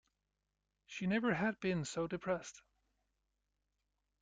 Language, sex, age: English, male, 40-49